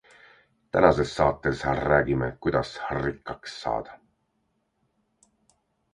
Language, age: Estonian, 40-49